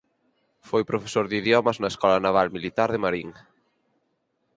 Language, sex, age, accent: Galician, male, 19-29, Normativo (estándar)